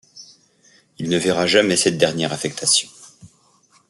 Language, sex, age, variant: French, male, 40-49, Français de métropole